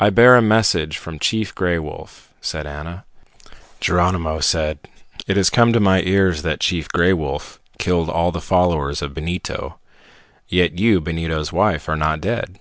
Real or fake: real